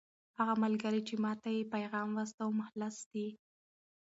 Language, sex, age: Pashto, female, 19-29